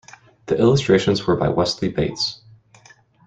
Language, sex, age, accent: English, male, 30-39, United States English